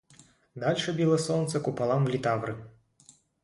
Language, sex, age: Russian, male, 19-29